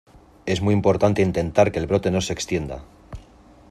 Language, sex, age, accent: Spanish, male, 40-49, España: Norte peninsular (Asturias, Castilla y León, Cantabria, País Vasco, Navarra, Aragón, La Rioja, Guadalajara, Cuenca)